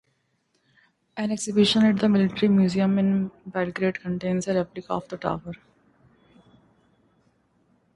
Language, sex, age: English, female, 19-29